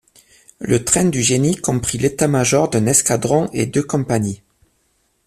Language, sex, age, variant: French, male, 30-39, Français de métropole